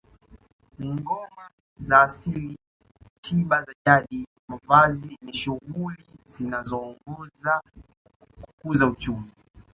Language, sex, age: Swahili, male, 19-29